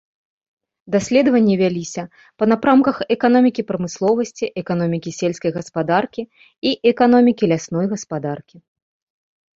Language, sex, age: Belarusian, female, 30-39